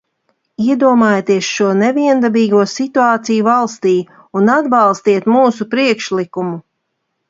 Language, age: Latvian, 40-49